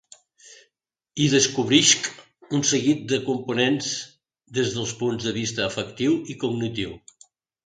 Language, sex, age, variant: Catalan, male, 60-69, Central